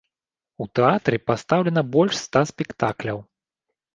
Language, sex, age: Belarusian, male, 30-39